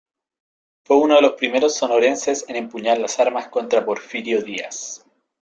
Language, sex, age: Spanish, male, 30-39